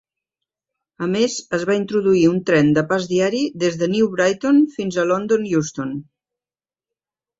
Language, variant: Catalan, Central